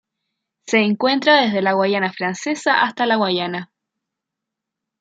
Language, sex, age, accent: Spanish, female, 19-29, Chileno: Chile, Cuyo